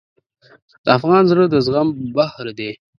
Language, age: Pashto, 19-29